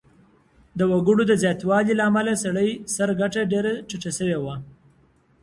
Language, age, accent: Pashto, 19-29, معیاري پښتو